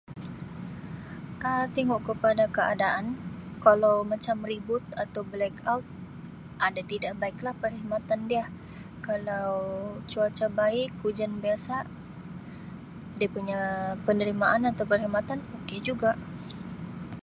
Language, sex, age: Sabah Malay, female, 19-29